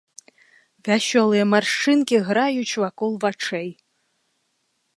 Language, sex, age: Belarusian, female, 30-39